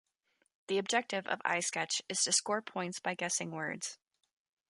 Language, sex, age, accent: English, female, 30-39, United States English